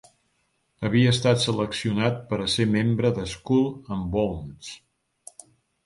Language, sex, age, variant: Catalan, male, 60-69, Central